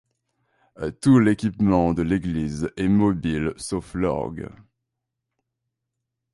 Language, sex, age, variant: French, male, 19-29, Français de métropole